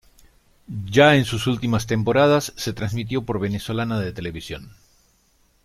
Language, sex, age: Spanish, male, 50-59